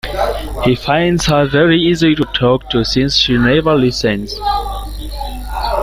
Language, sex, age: English, male, 19-29